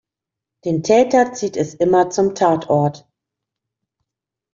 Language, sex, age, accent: German, female, 40-49, Deutschland Deutsch